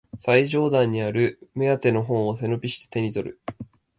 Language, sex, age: Japanese, male, 19-29